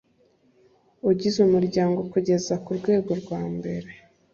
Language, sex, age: Kinyarwanda, female, 19-29